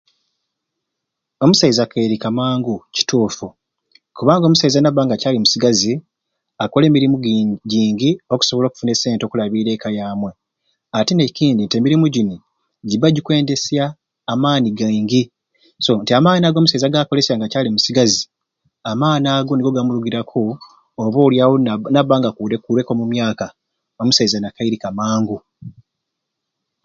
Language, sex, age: Ruuli, male, 30-39